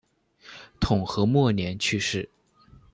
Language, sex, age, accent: Chinese, male, under 19, 出生地：湖南省